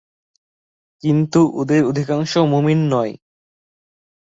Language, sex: Bengali, male